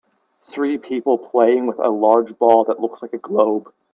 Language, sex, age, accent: English, male, under 19, United States English